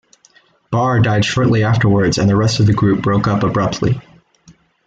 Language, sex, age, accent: English, male, 19-29, United States English